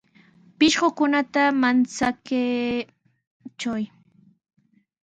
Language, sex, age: Sihuas Ancash Quechua, female, 19-29